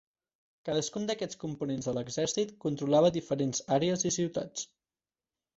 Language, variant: Catalan, Central